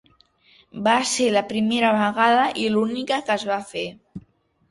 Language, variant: Catalan, Central